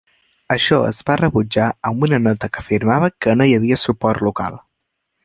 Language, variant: Catalan, Central